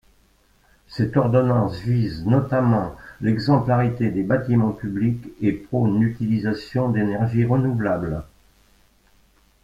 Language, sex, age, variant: French, male, 60-69, Français de métropole